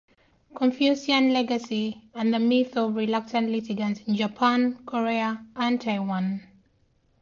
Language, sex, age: English, female, 30-39